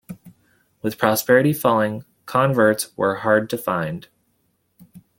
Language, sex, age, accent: English, male, 19-29, United States English